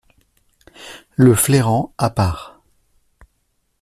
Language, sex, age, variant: French, male, 30-39, Français de métropole